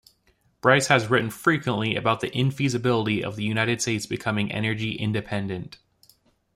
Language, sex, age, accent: English, male, 19-29, United States English